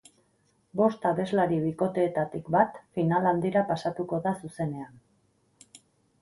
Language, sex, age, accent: Basque, female, 50-59, Erdialdekoa edo Nafarra (Gipuzkoa, Nafarroa)